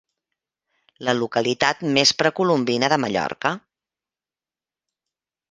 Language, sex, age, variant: Catalan, female, 50-59, Central